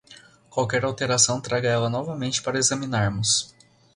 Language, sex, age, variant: Portuguese, male, 19-29, Portuguese (Brasil)